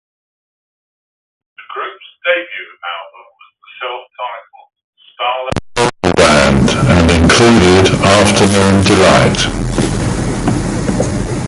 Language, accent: English, England English